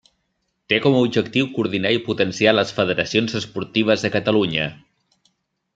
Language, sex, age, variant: Catalan, male, 30-39, Nord-Occidental